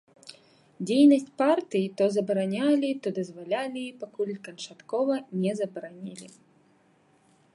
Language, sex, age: Belarusian, female, 30-39